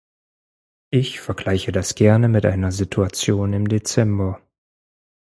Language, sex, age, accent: German, male, 30-39, Deutschland Deutsch